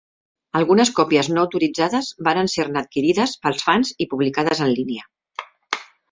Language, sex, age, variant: Catalan, female, 50-59, Central